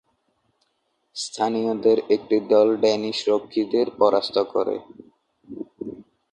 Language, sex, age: Bengali, male, under 19